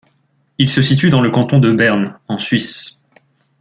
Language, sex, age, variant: French, male, 19-29, Français de métropole